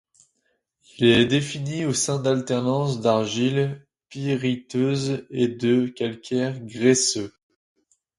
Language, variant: French, Français de métropole